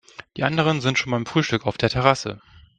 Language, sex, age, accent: German, male, 30-39, Deutschland Deutsch